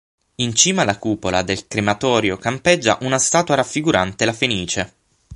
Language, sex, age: Italian, male, 19-29